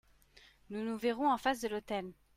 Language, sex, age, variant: French, female, 30-39, Français de métropole